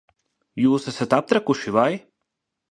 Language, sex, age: Latvian, male, 30-39